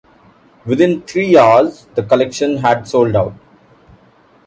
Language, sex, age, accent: English, male, 30-39, India and South Asia (India, Pakistan, Sri Lanka)